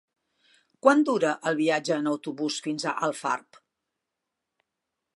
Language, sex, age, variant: Catalan, female, 60-69, Central